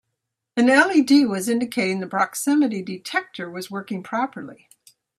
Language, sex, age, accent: English, female, 60-69, United States English